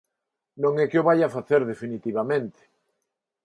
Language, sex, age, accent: Galician, male, 50-59, Neofalante